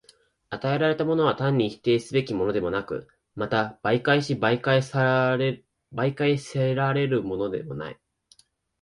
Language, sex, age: Japanese, male, 19-29